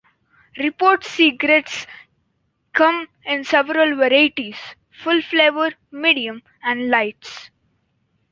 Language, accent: English, India and South Asia (India, Pakistan, Sri Lanka)